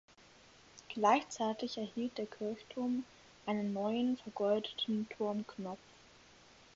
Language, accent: German, Deutschland Deutsch